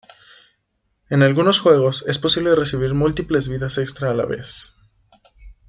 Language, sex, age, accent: Spanish, female, 19-29, México